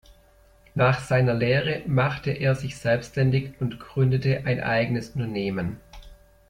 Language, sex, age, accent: German, male, 30-39, Deutschland Deutsch